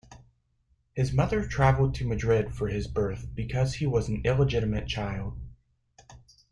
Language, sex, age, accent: English, male, 19-29, United States English